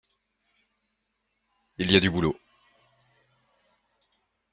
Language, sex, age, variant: French, male, 19-29, Français de métropole